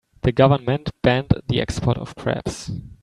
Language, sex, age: English, male, 19-29